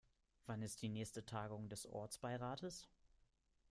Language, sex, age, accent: German, male, 19-29, Deutschland Deutsch